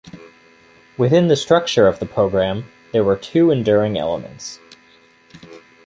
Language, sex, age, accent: English, male, 19-29, United States English